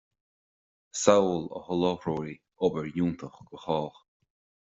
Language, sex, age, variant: Irish, male, 19-29, Gaeilge Chonnacht